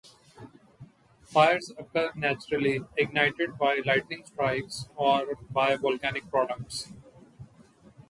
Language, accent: English, India and South Asia (India, Pakistan, Sri Lanka)